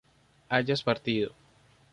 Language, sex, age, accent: Spanish, male, 30-39, Caribe: Cuba, Venezuela, Puerto Rico, República Dominicana, Panamá, Colombia caribeña, México caribeño, Costa del golfo de México